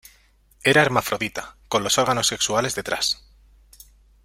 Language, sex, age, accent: Spanish, male, 30-39, España: Centro-Sur peninsular (Madrid, Toledo, Castilla-La Mancha)